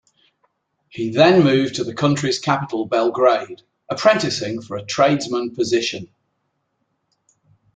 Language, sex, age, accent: English, male, 50-59, England English